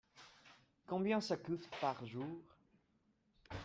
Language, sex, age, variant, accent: French, male, under 19, Français d'Amérique du Nord, Français du Canada